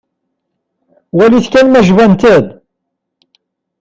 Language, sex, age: Kabyle, male, 50-59